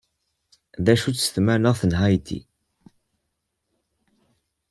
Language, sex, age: Kabyle, male, under 19